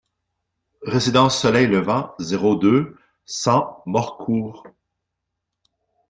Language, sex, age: French, male, 40-49